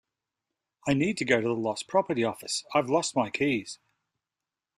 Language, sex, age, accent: English, male, 50-59, Australian English